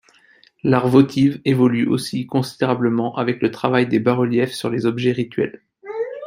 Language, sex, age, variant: French, male, 30-39, Français de métropole